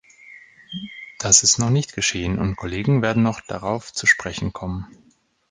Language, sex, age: German, male, 30-39